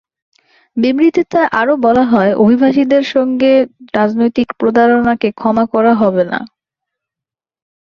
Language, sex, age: Bengali, female, 19-29